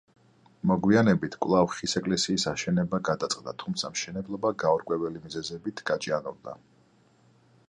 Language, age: Georgian, 40-49